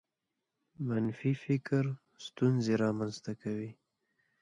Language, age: Pashto, 19-29